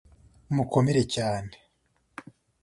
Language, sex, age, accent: English, male, 19-29, England English